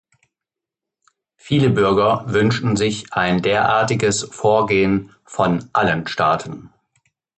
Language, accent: German, Deutschland Deutsch